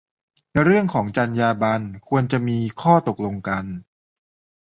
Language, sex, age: Thai, male, 30-39